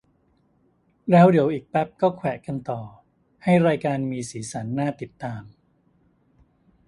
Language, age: Thai, 50-59